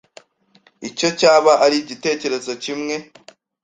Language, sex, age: Kinyarwanda, male, 19-29